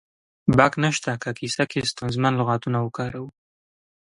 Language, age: Pashto, 19-29